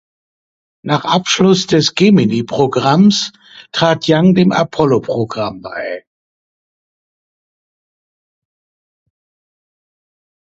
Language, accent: German, Deutschland Deutsch